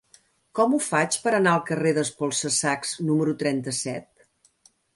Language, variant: Catalan, Central